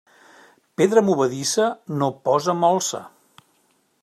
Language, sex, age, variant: Catalan, male, 50-59, Central